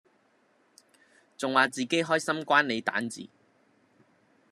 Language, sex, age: Cantonese, female, 19-29